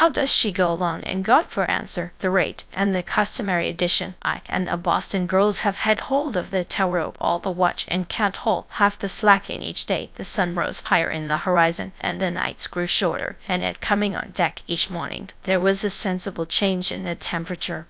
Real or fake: fake